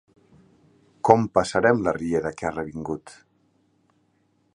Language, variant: Catalan, Central